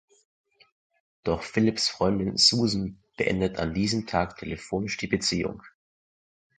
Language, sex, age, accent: German, male, under 19, Österreichisches Deutsch